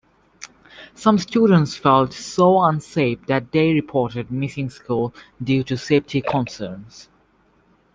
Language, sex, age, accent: English, male, under 19, England English